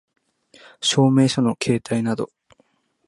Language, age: Japanese, 19-29